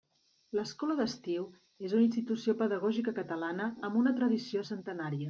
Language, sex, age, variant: Catalan, female, 40-49, Central